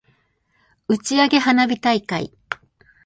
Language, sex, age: Japanese, female, 19-29